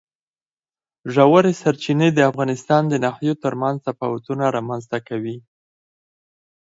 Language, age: Pashto, 30-39